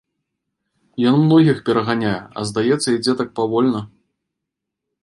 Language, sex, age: Belarusian, male, 30-39